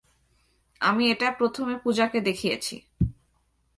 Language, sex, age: Bengali, female, 19-29